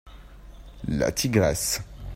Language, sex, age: French, male, under 19